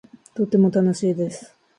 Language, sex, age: Japanese, female, under 19